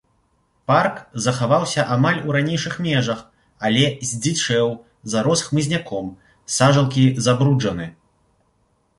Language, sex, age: Belarusian, male, 30-39